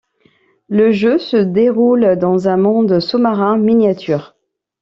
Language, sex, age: French, female, 30-39